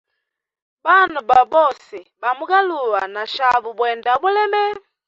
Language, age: Hemba, 30-39